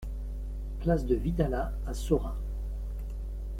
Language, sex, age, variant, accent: French, male, 60-69, Français d'Europe, Français de Belgique